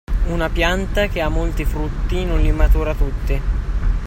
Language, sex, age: Italian, male, 50-59